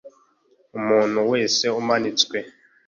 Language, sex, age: Kinyarwanda, male, 19-29